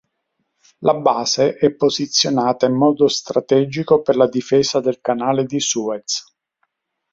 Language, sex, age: Italian, male, 60-69